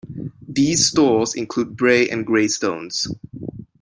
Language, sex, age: English, male, 30-39